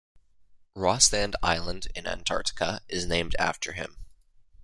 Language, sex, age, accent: English, male, 19-29, Canadian English